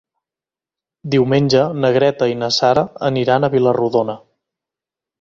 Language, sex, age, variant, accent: Catalan, male, 19-29, Central, central